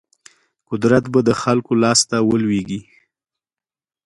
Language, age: Pashto, 30-39